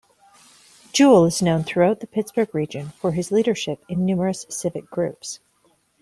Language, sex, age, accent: English, female, 40-49, Canadian English